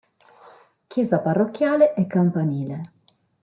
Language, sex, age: Italian, female, 40-49